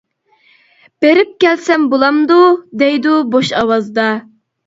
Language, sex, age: Uyghur, female, 30-39